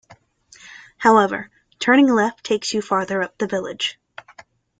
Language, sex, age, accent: English, female, 19-29, United States English